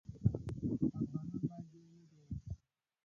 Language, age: Pashto, 19-29